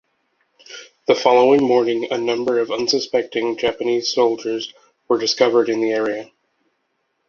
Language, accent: English, United States English